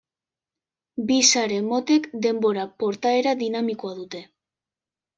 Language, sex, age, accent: Basque, female, under 19, Mendebalekoa (Araba, Bizkaia, Gipuzkoako mendebaleko herri batzuk)